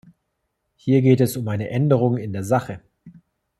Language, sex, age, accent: German, male, 40-49, Deutschland Deutsch